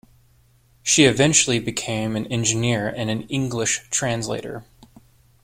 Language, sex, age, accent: English, male, 30-39, United States English